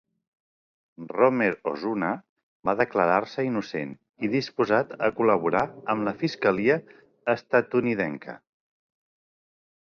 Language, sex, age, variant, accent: Catalan, male, 40-49, Central, central